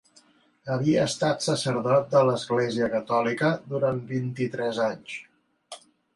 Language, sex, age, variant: Catalan, male, 40-49, Central